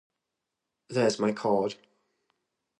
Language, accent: English, England English